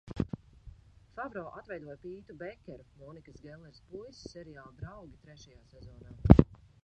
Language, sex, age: Latvian, female, 30-39